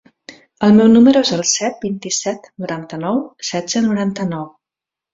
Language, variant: Catalan, Central